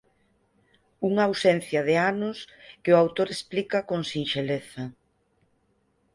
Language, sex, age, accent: Galician, female, 50-59, Central (sen gheada)